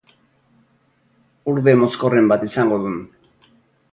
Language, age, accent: Basque, 60-69, Erdialdekoa edo Nafarra (Gipuzkoa, Nafarroa)